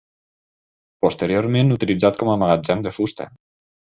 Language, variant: Catalan, Nord-Occidental